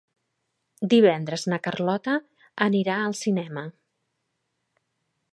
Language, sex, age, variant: Catalan, female, 40-49, Central